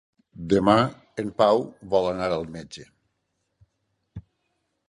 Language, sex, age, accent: Catalan, male, 60-69, valencià